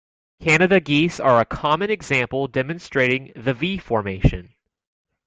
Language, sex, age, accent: English, male, 19-29, United States English